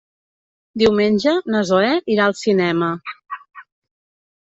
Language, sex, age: Catalan, female, 50-59